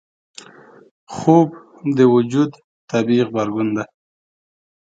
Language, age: Pashto, 40-49